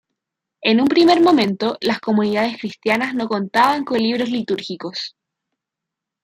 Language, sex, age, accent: Spanish, female, 19-29, Chileno: Chile, Cuyo